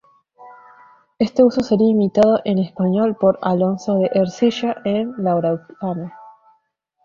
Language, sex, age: Spanish, female, 19-29